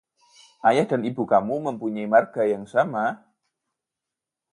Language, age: Indonesian, 30-39